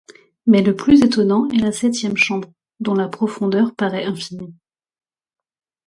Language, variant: French, Français de métropole